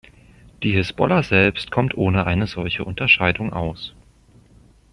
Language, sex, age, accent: German, male, 30-39, Deutschland Deutsch